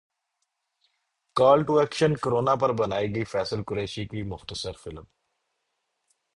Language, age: Urdu, 30-39